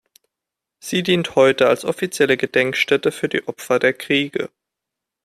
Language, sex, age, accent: German, male, 30-39, Deutschland Deutsch